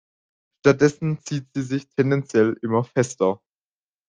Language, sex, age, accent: German, male, under 19, Deutschland Deutsch